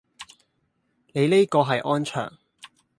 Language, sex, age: Cantonese, male, 19-29